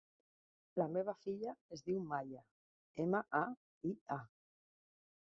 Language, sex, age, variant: Catalan, female, 50-59, Central